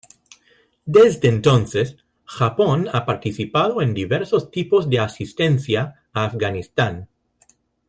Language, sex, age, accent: Spanish, male, 40-49, España: Centro-Sur peninsular (Madrid, Toledo, Castilla-La Mancha)